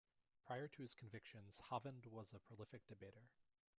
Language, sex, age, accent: English, male, 30-39, United States English